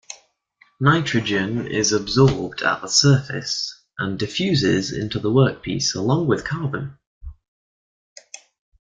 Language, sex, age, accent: English, male, under 19, England English